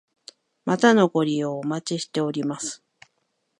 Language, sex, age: Japanese, female, 40-49